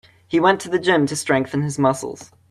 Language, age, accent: English, 19-29, United States English